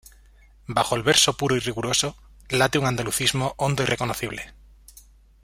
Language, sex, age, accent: Spanish, male, 30-39, España: Centro-Sur peninsular (Madrid, Toledo, Castilla-La Mancha)